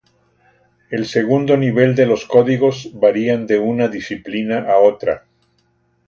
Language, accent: Spanish, México